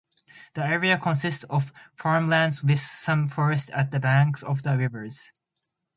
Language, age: English, 19-29